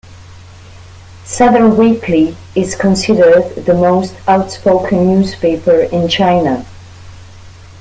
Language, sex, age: English, female, 30-39